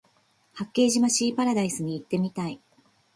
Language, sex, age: Japanese, female, 40-49